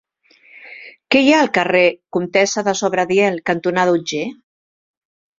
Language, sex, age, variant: Catalan, female, 60-69, Central